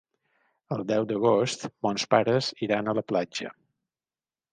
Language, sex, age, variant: Catalan, male, 50-59, Balear